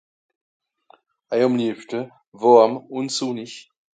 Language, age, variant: Swiss German, 40-49, Nordniederàlemmànisch (Rishoffe, Zàwere, Bùsswìller, Hawenau, Brüemt, Stroossbùri, Molse, Dàmbàch, Schlettstàtt, Pfàlzbùri usw.)